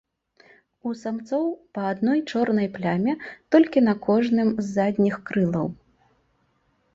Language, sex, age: Belarusian, female, 19-29